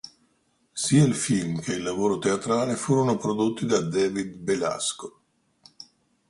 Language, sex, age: Italian, male, 60-69